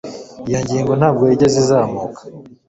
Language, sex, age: Kinyarwanda, male, 19-29